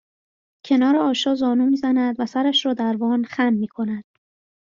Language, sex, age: Persian, female, 30-39